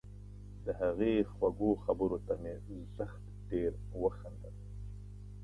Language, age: Pashto, 40-49